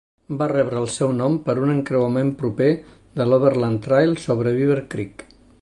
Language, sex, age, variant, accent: Catalan, male, 60-69, Nord-Occidental, nord-occidental